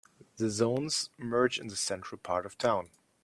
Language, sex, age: English, male, 30-39